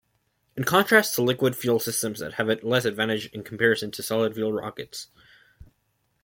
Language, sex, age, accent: English, male, under 19, United States English